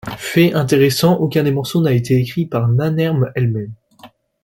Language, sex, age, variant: French, male, 19-29, Français de métropole